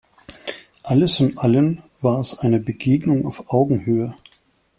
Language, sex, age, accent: German, male, 40-49, Deutschland Deutsch